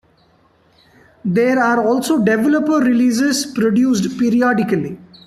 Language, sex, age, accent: English, male, 30-39, India and South Asia (India, Pakistan, Sri Lanka)